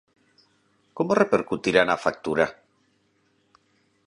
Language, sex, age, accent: Galician, male, 50-59, Normativo (estándar)